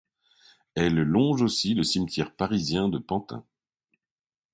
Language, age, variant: French, 50-59, Français de métropole